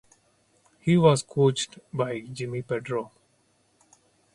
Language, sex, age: English, male, 40-49